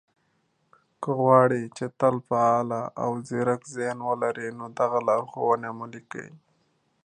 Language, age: Pashto, 30-39